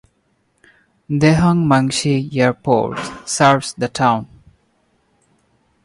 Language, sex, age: English, male, 19-29